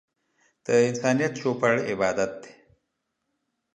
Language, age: Pashto, 50-59